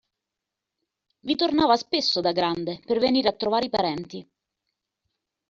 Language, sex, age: Italian, female, 40-49